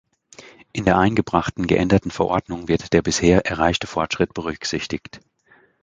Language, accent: German, Deutschland Deutsch